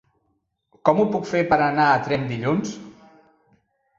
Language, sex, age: Catalan, male, 50-59